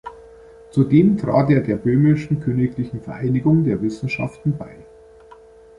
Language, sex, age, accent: German, male, 40-49, Deutschland Deutsch